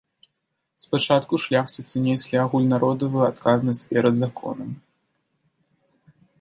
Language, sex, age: Belarusian, male, 19-29